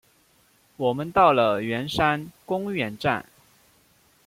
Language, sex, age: Chinese, male, 19-29